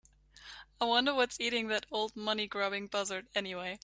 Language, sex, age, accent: English, female, 19-29, United States English